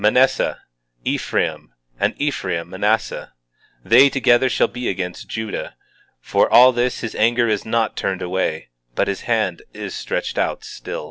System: none